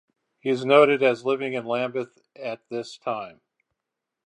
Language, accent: English, United States English